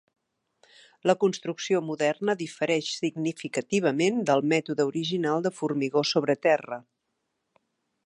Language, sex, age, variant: Catalan, female, 50-59, Central